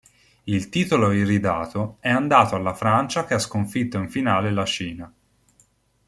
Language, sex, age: Italian, male, 19-29